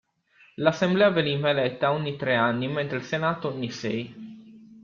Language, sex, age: Italian, male, 19-29